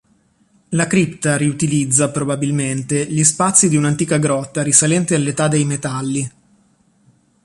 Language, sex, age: Italian, male, 30-39